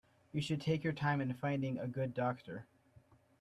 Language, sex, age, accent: English, male, 19-29, United States English